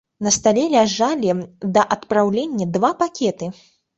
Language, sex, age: Belarusian, female, 19-29